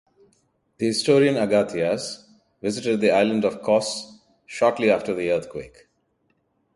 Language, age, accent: English, 30-39, India and South Asia (India, Pakistan, Sri Lanka)